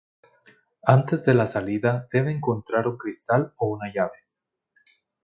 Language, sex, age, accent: Spanish, male, 19-29, América central